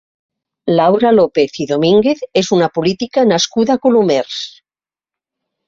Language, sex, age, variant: Catalan, female, 60-69, Central